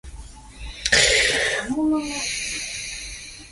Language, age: English, 19-29